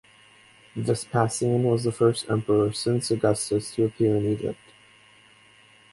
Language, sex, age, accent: English, male, 19-29, United States English